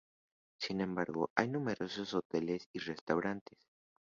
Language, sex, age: Spanish, male, 19-29